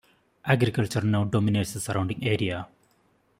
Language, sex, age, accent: English, male, 19-29, India and South Asia (India, Pakistan, Sri Lanka)